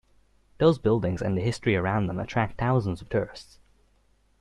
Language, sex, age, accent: English, male, 19-29, Irish English